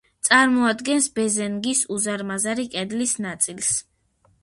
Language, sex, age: Georgian, female, under 19